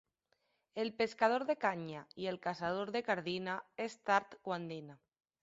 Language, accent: Catalan, valencià